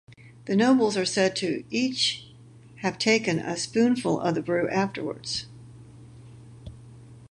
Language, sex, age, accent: English, female, 70-79, United States English